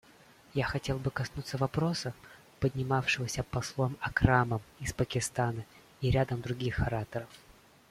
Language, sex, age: Russian, male, 19-29